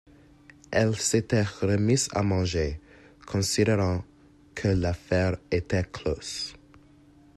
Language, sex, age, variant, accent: French, male, 19-29, Français d'Amérique du Nord, Français du Canada